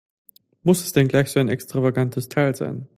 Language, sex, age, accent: German, male, 19-29, Österreichisches Deutsch